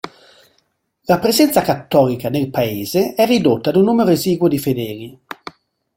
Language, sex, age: Italian, male, 50-59